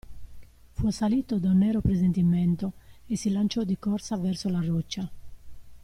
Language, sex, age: Italian, female, 50-59